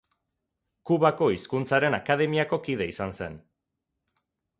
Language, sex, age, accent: Basque, male, 40-49, Mendebalekoa (Araba, Bizkaia, Gipuzkoako mendebaleko herri batzuk)